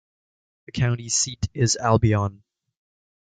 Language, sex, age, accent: English, male, 19-29, United States English